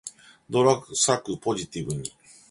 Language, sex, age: Japanese, male, 50-59